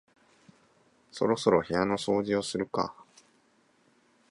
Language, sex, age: Japanese, male, 19-29